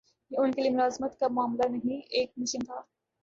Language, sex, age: Urdu, female, 19-29